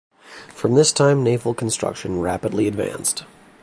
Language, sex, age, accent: English, male, 19-29, Canadian English